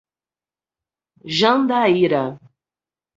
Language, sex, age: Portuguese, female, 40-49